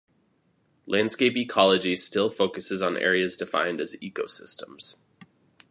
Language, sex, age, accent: English, male, 30-39, United States English